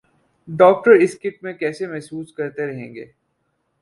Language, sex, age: Urdu, male, 19-29